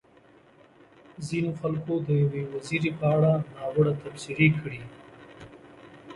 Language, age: Pashto, 40-49